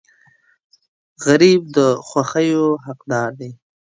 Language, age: Pashto, 19-29